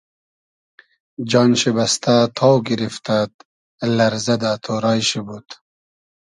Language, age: Hazaragi, 30-39